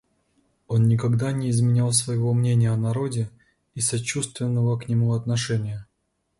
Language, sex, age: Russian, male, 40-49